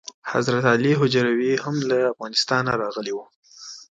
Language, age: Pashto, 19-29